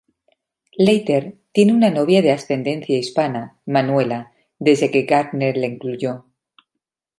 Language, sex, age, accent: Spanish, female, 40-49, España: Norte peninsular (Asturias, Castilla y León, Cantabria, País Vasco, Navarra, Aragón, La Rioja, Guadalajara, Cuenca)